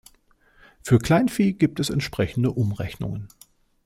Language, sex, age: German, male, 30-39